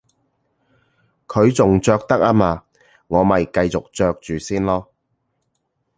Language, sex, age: Cantonese, male, 40-49